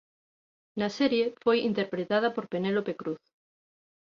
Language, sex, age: Galician, female, 40-49